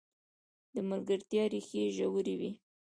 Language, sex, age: Pashto, female, 19-29